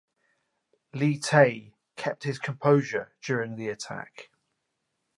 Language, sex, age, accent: English, male, 40-49, England English